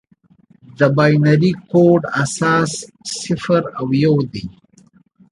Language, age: Pashto, 19-29